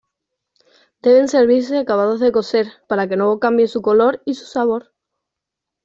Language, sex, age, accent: Spanish, female, under 19, España: Islas Canarias